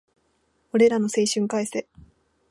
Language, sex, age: Japanese, female, under 19